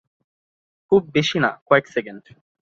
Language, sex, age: Bengali, male, 19-29